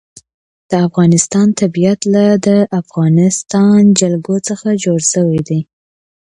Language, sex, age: Pashto, female, 19-29